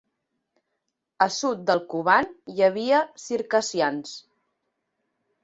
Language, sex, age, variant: Catalan, female, 30-39, Central